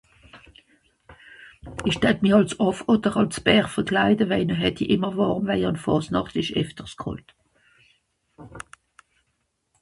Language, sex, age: Swiss German, female, 60-69